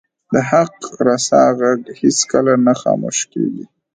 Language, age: Pashto, 19-29